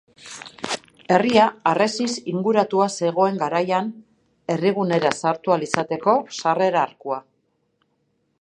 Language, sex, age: Basque, female, 50-59